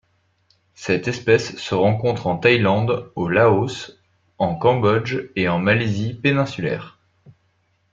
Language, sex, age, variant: French, male, 19-29, Français de métropole